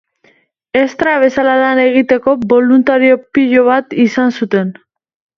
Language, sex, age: Basque, female, 19-29